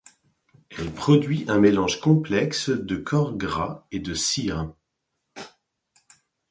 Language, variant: French, Français de métropole